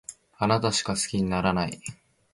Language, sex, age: Japanese, male, 19-29